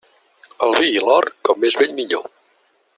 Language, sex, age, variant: Catalan, male, 40-49, Central